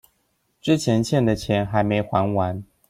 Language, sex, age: Chinese, male, 40-49